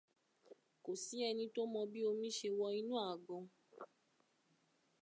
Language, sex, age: Yoruba, female, 19-29